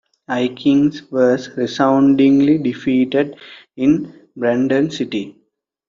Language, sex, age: English, male, 19-29